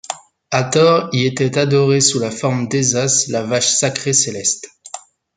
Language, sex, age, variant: French, male, 19-29, Français de métropole